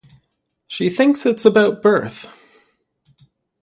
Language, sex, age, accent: English, male, 19-29, Canadian English